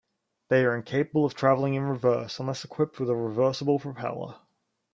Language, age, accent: English, 19-29, Australian English